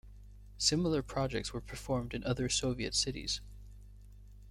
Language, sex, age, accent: English, male, 19-29, United States English